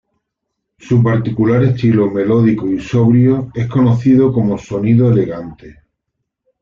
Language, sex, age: Spanish, male, 50-59